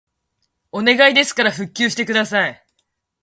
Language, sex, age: Japanese, female, 19-29